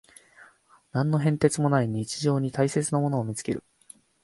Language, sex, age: Japanese, male, 19-29